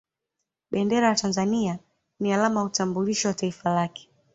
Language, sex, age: Swahili, female, 19-29